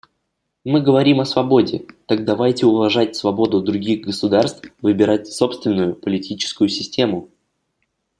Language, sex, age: Russian, male, under 19